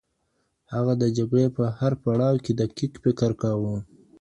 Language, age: Pashto, 19-29